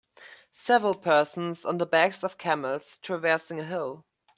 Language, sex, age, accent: English, male, 19-29, United States English